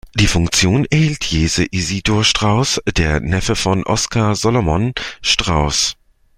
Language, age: German, 30-39